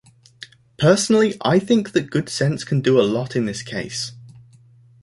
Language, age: English, 19-29